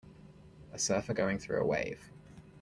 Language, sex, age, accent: English, male, 19-29, England English